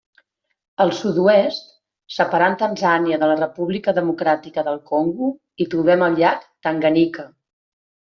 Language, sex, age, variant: Catalan, female, 40-49, Central